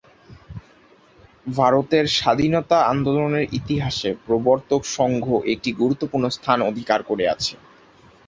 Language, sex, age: Bengali, male, under 19